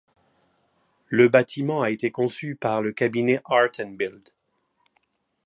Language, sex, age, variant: French, male, 50-59, Français de métropole